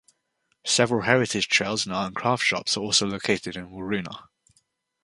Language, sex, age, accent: English, male, 19-29, England English